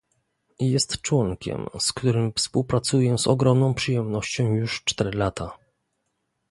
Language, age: Polish, 30-39